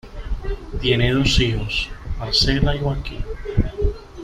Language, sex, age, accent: Spanish, male, 40-49, Caribe: Cuba, Venezuela, Puerto Rico, República Dominicana, Panamá, Colombia caribeña, México caribeño, Costa del golfo de México